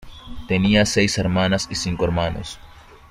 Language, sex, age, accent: Spanish, male, 19-29, México